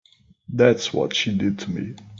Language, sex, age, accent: English, male, 40-49, United States English